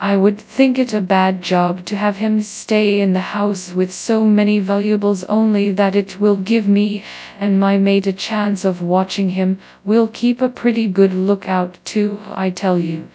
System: TTS, FastPitch